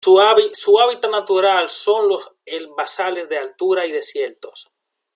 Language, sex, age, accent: Spanish, male, 19-29, Caribe: Cuba, Venezuela, Puerto Rico, República Dominicana, Panamá, Colombia caribeña, México caribeño, Costa del golfo de México